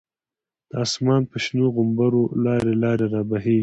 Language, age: Pashto, 19-29